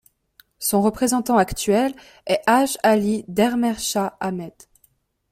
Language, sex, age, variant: French, female, 19-29, Français de métropole